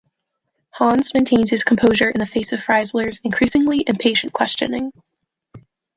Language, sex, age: English, female, 19-29